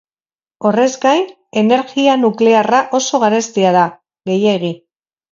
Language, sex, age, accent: Basque, female, 40-49, Mendebalekoa (Araba, Bizkaia, Gipuzkoako mendebaleko herri batzuk)